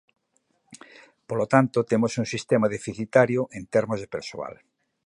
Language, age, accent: Galician, 50-59, Central (gheada)